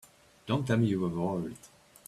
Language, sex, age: English, male, 30-39